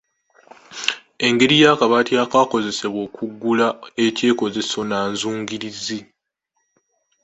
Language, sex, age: Ganda, male, 19-29